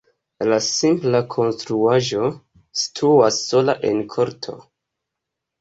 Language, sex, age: Esperanto, male, 19-29